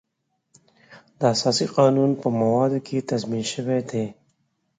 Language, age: Pashto, 30-39